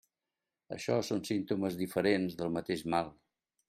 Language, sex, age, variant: Catalan, male, 60-69, Central